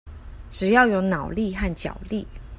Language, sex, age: Chinese, female, 30-39